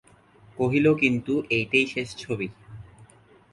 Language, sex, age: Bengali, male, 19-29